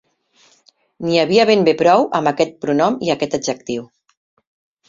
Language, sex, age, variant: Catalan, female, 50-59, Central